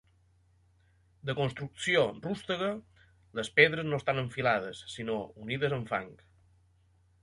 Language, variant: Catalan, Balear